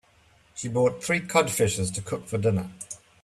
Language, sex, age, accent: English, male, 40-49, Southern African (South Africa, Zimbabwe, Namibia)